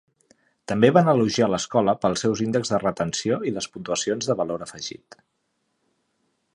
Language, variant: Catalan, Central